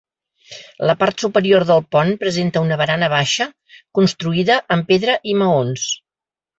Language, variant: Catalan, Central